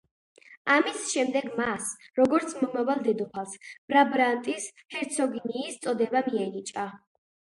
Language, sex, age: Georgian, female, under 19